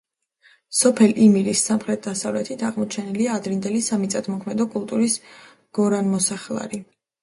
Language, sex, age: Georgian, female, 19-29